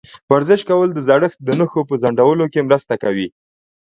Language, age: Pashto, 30-39